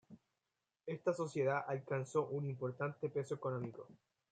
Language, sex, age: Spanish, male, 19-29